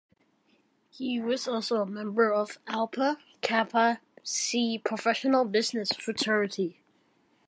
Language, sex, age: English, male, under 19